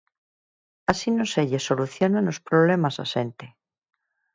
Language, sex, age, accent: Galician, female, 40-49, Normativo (estándar)